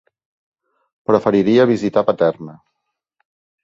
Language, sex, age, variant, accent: Catalan, male, 40-49, Central, gironí